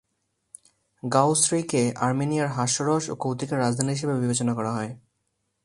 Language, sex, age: Bengali, male, 19-29